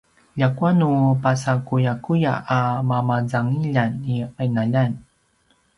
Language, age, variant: Paiwan, 30-39, pinayuanan a kinaikacedasan (東排灣語)